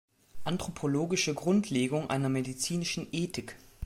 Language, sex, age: German, male, 19-29